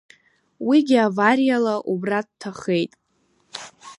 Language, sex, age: Abkhazian, female, under 19